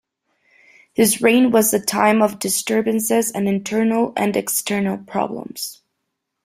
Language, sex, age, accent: English, female, 19-29, United States English